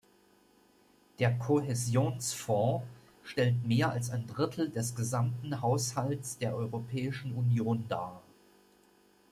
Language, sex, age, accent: German, male, 50-59, Deutschland Deutsch